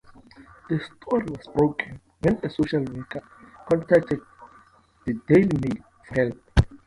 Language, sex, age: English, male, 19-29